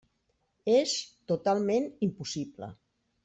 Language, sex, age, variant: Catalan, female, 50-59, Central